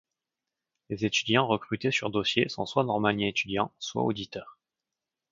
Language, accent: French, Français du Canada